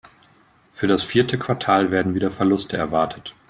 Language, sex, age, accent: German, male, 30-39, Deutschland Deutsch